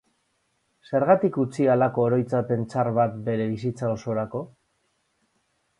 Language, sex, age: Basque, male, 40-49